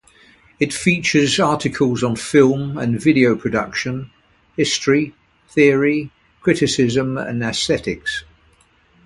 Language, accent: English, England English